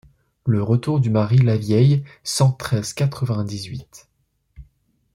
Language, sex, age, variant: French, male, under 19, Français de métropole